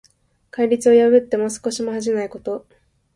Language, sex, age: Japanese, female, under 19